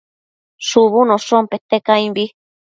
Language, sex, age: Matsés, female, 30-39